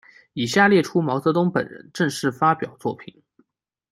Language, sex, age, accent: Chinese, male, 19-29, 出生地：江苏省